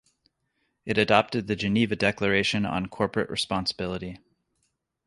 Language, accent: English, United States English